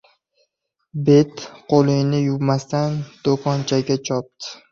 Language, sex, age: Uzbek, male, under 19